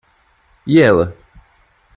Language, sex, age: Portuguese, male, 19-29